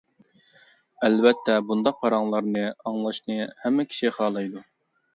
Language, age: Uyghur, 30-39